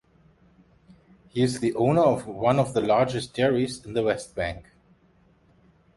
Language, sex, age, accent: English, male, 40-49, German